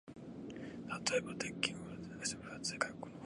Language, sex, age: Japanese, male, 19-29